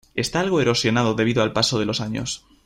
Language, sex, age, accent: Spanish, male, under 19, España: Norte peninsular (Asturias, Castilla y León, Cantabria, País Vasco, Navarra, Aragón, La Rioja, Guadalajara, Cuenca)